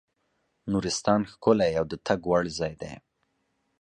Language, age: Pashto, 19-29